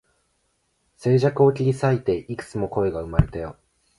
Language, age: Japanese, 19-29